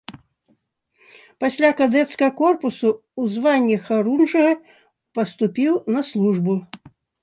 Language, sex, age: Belarusian, female, 70-79